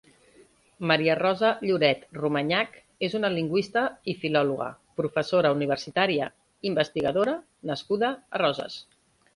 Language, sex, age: Catalan, female, 40-49